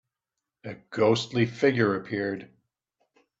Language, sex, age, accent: English, male, 60-69, Canadian English